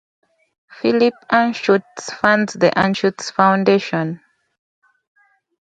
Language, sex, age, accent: English, female, 19-29, England English